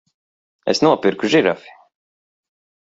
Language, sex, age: Latvian, male, 30-39